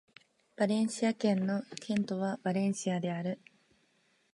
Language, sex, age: Japanese, female, 19-29